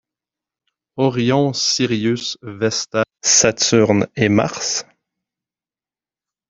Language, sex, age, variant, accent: French, male, 30-39, Français d'Amérique du Nord, Français du Canada